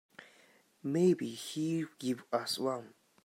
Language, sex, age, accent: English, male, 19-29, United States English